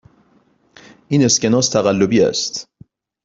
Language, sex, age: Persian, male, 30-39